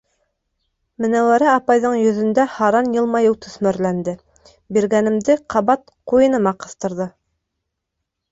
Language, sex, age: Bashkir, female, 19-29